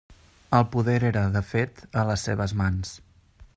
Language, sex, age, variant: Catalan, male, 30-39, Central